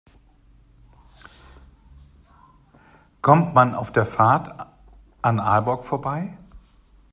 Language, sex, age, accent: German, male, 50-59, Deutschland Deutsch